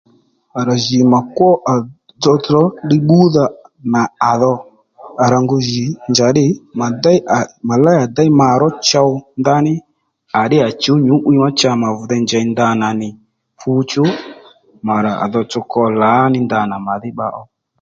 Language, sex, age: Lendu, male, 30-39